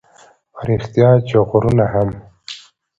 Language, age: Pashto, 19-29